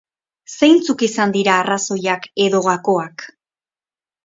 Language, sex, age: Basque, female, 19-29